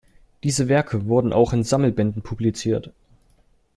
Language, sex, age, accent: German, male, under 19, Deutschland Deutsch